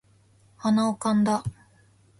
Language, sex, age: Japanese, female, 19-29